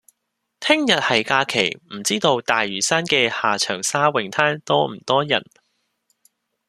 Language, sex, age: Cantonese, male, 30-39